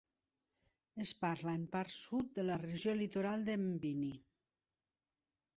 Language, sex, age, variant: Catalan, female, 50-59, Nord-Occidental